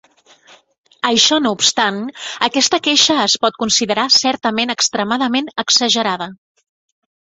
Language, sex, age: Catalan, female, 30-39